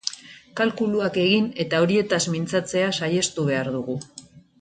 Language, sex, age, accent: Basque, female, 50-59, Erdialdekoa edo Nafarra (Gipuzkoa, Nafarroa)